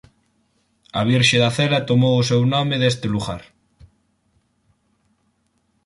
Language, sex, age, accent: Galician, male, 19-29, Atlántico (seseo e gheada)